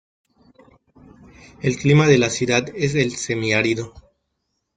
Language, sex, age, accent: Spanish, male, 19-29, México